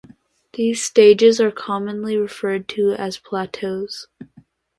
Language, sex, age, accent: English, female, under 19, United States English